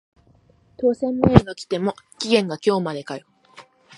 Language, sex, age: Japanese, female, 19-29